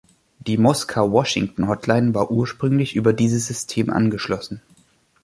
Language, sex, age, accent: German, male, 19-29, Deutschland Deutsch